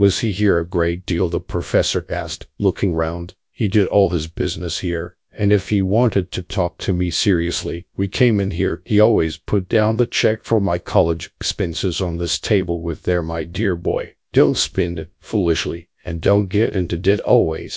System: TTS, GradTTS